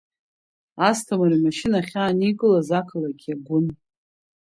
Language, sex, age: Abkhazian, female, 40-49